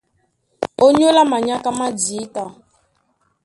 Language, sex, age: Duala, female, 19-29